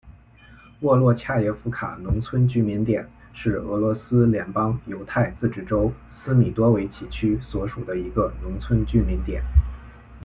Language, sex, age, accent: Chinese, male, 19-29, 出生地：河北省